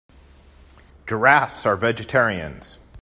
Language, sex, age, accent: English, male, 30-39, United States English